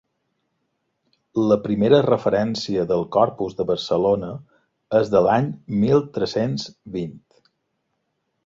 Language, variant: Catalan, Balear